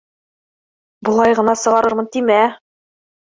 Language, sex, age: Bashkir, female, 30-39